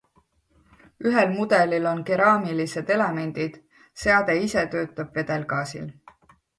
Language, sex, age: Estonian, female, 30-39